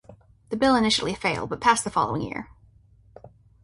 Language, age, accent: English, under 19, United States English